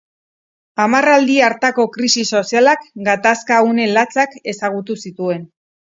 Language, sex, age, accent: Basque, female, 40-49, Erdialdekoa edo Nafarra (Gipuzkoa, Nafarroa)